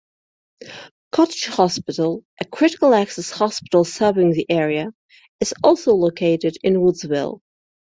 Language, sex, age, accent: English, female, 40-49, England English